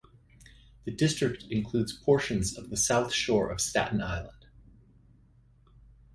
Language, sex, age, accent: English, male, 50-59, United States English